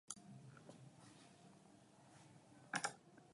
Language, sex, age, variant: Romanian, male, 40-49, Romanian-Romania